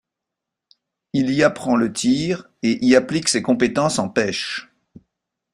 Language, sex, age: French, male, 60-69